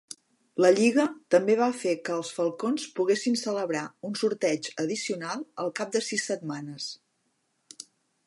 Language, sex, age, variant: Catalan, female, 40-49, Central